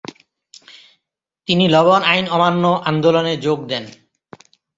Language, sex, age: Bengali, male, 30-39